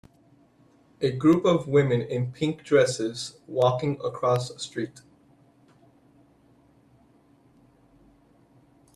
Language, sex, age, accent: English, male, 30-39, United States English